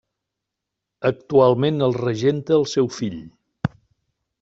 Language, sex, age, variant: Catalan, male, 60-69, Central